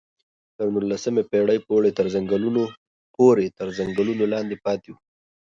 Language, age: Pashto, 30-39